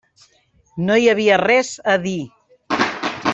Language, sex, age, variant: Catalan, female, 50-59, Central